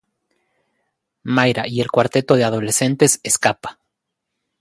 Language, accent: Spanish, México